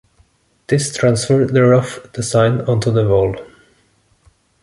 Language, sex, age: English, male, 30-39